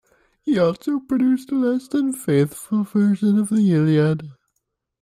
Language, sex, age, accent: English, male, under 19, Canadian English